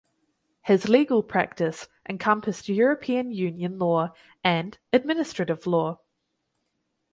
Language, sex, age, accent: English, female, 19-29, New Zealand English